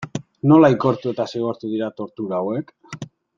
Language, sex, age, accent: Basque, male, 19-29, Mendebalekoa (Araba, Bizkaia, Gipuzkoako mendebaleko herri batzuk)